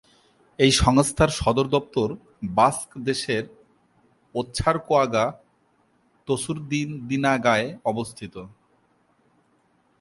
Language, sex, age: Bengali, male, 30-39